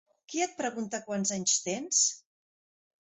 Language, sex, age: Catalan, female, 40-49